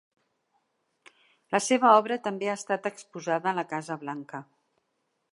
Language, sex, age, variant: Catalan, female, 60-69, Central